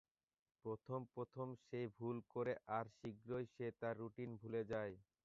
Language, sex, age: Bengali, male, 19-29